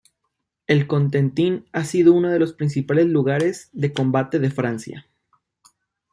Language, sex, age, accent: Spanish, male, 19-29, México